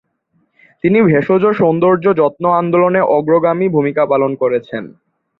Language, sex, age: Bengali, male, under 19